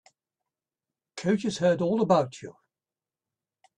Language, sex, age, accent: English, male, 70-79, England English